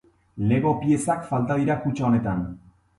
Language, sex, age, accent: Basque, male, 30-39, Erdialdekoa edo Nafarra (Gipuzkoa, Nafarroa)